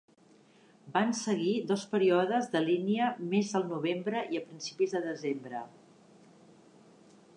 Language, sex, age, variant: Catalan, female, 50-59, Central